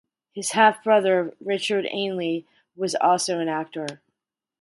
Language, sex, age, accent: English, female, 40-49, United States English